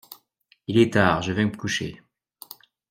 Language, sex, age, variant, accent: French, male, 30-39, Français d'Amérique du Nord, Français du Canada